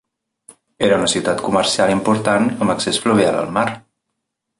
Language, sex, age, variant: Catalan, male, 30-39, Central